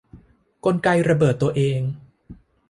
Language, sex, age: Thai, male, 19-29